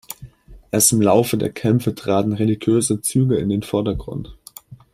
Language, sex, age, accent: German, male, under 19, Deutschland Deutsch